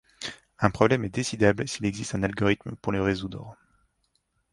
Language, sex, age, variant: French, male, 30-39, Français de métropole